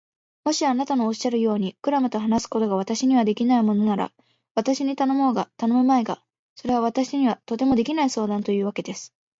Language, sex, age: Japanese, female, 19-29